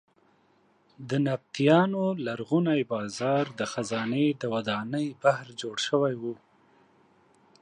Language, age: Pashto, 30-39